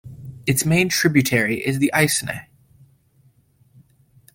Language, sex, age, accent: English, male, 19-29, United States English